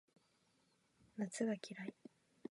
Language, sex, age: Japanese, female, 19-29